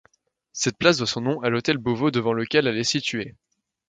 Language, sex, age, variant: French, male, 19-29, Français de métropole